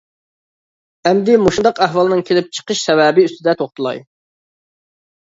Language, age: Uyghur, 19-29